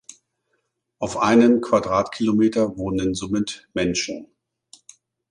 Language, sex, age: German, male, 50-59